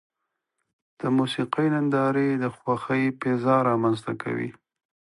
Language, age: Pashto, 30-39